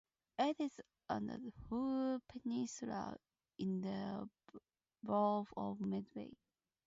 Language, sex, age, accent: English, female, 19-29, United States English